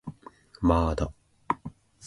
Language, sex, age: Japanese, male, 19-29